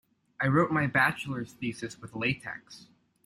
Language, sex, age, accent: English, male, under 19, United States English